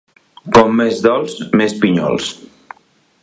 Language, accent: Catalan, aprenent (recent, des del castellà)